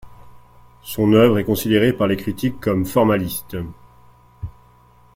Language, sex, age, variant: French, male, 40-49, Français de métropole